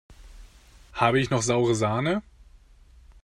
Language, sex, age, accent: German, male, 19-29, Deutschland Deutsch